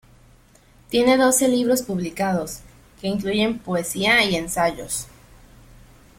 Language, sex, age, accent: Spanish, female, 19-29, México